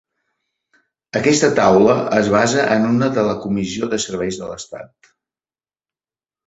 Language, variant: Catalan, Central